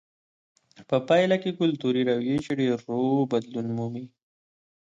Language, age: Pashto, 19-29